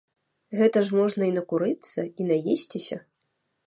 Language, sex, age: Belarusian, female, 30-39